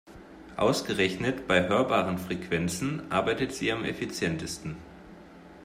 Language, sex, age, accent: German, male, 19-29, Deutschland Deutsch